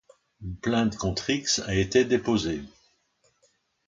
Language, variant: French, Français de métropole